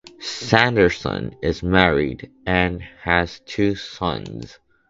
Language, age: English, 19-29